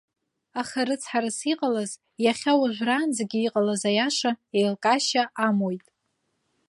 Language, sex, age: Abkhazian, female, 19-29